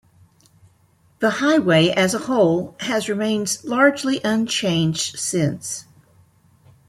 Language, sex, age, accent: English, female, 60-69, United States English